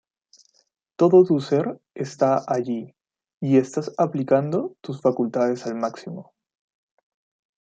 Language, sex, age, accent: Spanish, male, 30-39, Andino-Pacífico: Colombia, Perú, Ecuador, oeste de Bolivia y Venezuela andina